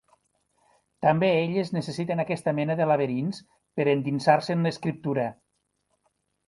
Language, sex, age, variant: Catalan, male, 50-59, Nord-Occidental